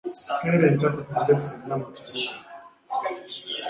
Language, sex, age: Ganda, male, 19-29